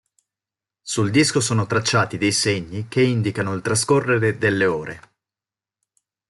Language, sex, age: Italian, male, 40-49